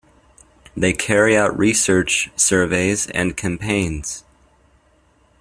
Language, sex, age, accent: English, male, under 19, United States English